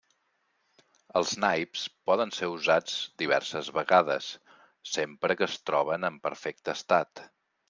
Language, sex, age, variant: Catalan, male, 40-49, Central